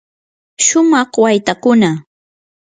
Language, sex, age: Yanahuanca Pasco Quechua, female, 19-29